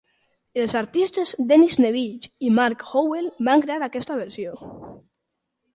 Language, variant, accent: Catalan, Valencià central, aprenent (recent, des del castellà)